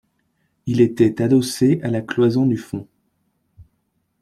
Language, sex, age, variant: French, male, 19-29, Français de métropole